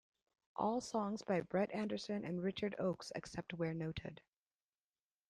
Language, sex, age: English, female, 40-49